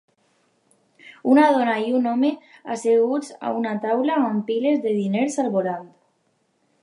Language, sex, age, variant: Catalan, female, under 19, Alacantí